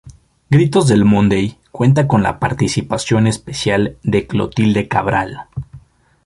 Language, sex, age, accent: Spanish, male, 19-29, México